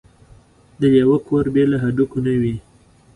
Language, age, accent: Pashto, 19-29, معیاري پښتو